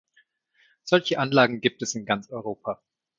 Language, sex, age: German, male, 40-49